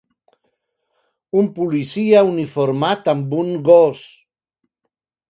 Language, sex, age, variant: Catalan, male, 50-59, Central